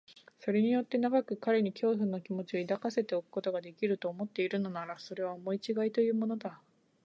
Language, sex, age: Japanese, female, 19-29